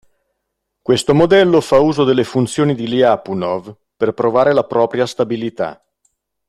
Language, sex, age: Italian, male, 50-59